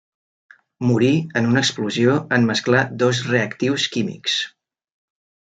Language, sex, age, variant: Catalan, male, 30-39, Central